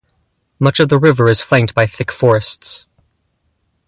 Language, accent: English, United States English